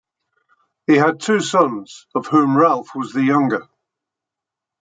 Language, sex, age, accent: English, male, 70-79, England English